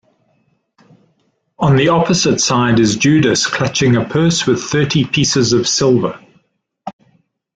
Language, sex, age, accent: English, male, 60-69, Southern African (South Africa, Zimbabwe, Namibia)